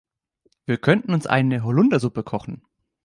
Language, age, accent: German, 19-29, Deutschland Deutsch